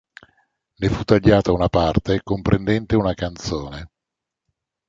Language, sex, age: Italian, male, 60-69